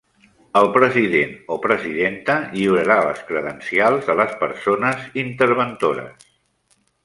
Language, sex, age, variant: Catalan, male, 60-69, Central